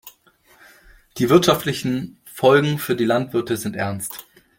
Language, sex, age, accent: German, male, 19-29, Deutschland Deutsch